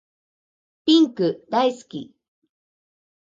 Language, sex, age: Japanese, female, 50-59